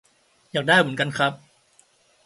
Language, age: Thai, under 19